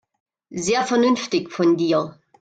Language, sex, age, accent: German, female, 40-49, Deutschland Deutsch